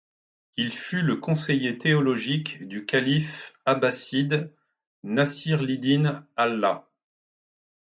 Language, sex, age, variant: French, male, 40-49, Français de métropole